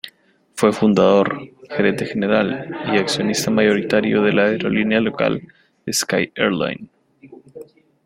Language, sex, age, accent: Spanish, male, 19-29, América central